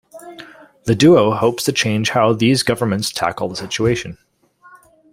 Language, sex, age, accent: English, male, 30-39, United States English